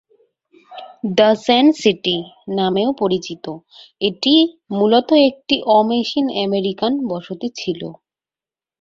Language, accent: Bengali, Bengali